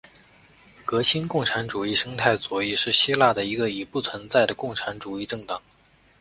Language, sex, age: Chinese, male, 19-29